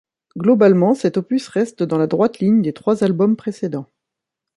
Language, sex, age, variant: French, female, 30-39, Français de métropole